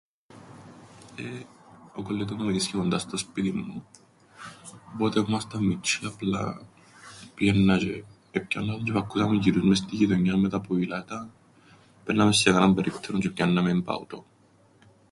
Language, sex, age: Greek, male, 19-29